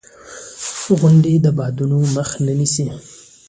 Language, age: Pashto, 19-29